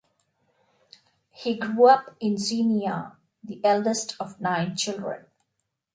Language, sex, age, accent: English, female, 40-49, India and South Asia (India, Pakistan, Sri Lanka)